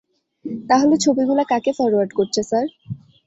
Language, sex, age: Bengali, female, 19-29